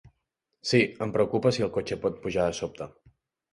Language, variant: Catalan, Central